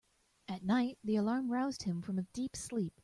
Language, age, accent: English, 30-39, United States English